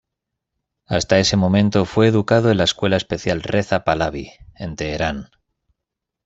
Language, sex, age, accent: Spanish, male, 19-29, España: Norte peninsular (Asturias, Castilla y León, Cantabria, País Vasco, Navarra, Aragón, La Rioja, Guadalajara, Cuenca)